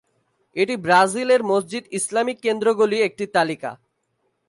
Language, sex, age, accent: Bengali, male, 19-29, fluent